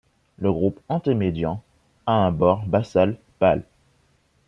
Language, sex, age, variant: French, male, under 19, Français des départements et régions d'outre-mer